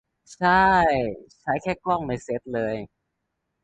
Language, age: Thai, 19-29